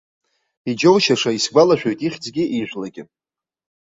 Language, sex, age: Abkhazian, male, 40-49